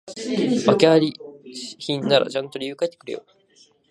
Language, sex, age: Japanese, male, 19-29